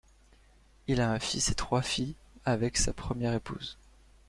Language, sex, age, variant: French, male, 19-29, Français de métropole